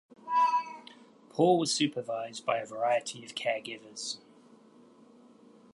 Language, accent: English, England English